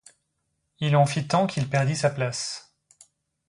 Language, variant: French, Français de métropole